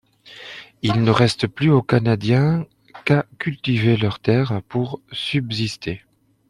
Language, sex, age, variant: French, male, 30-39, Français de métropole